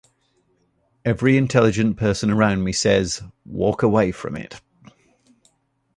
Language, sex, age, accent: English, male, 40-49, England English